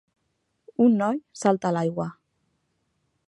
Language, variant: Catalan, Nord-Occidental